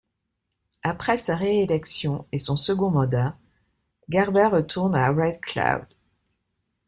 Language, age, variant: French, 50-59, Français de métropole